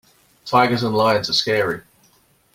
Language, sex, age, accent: English, male, 40-49, England English